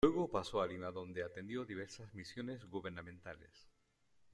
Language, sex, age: Spanish, male, 40-49